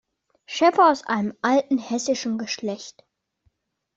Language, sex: German, male